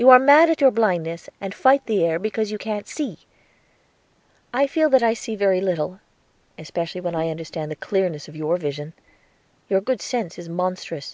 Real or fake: real